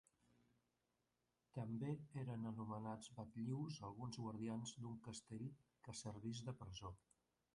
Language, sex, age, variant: Catalan, male, 60-69, Central